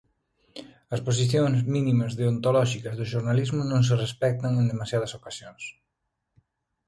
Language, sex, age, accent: Galician, male, 30-39, Normativo (estándar)